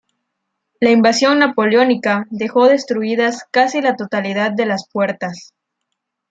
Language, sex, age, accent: Spanish, female, 19-29, México